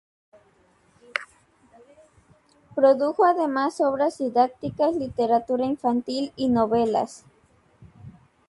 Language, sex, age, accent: Spanish, female, 19-29, México